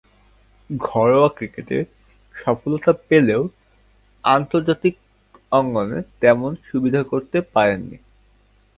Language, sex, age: Bengali, male, 19-29